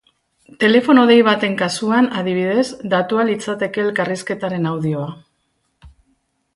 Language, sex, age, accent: Basque, female, 50-59, Mendebalekoa (Araba, Bizkaia, Gipuzkoako mendebaleko herri batzuk)